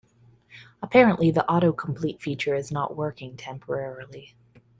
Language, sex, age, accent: English, female, 30-39, United States English